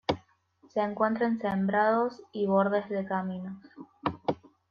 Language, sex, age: Spanish, female, 19-29